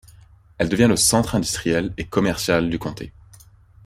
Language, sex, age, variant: French, male, 30-39, Français de métropole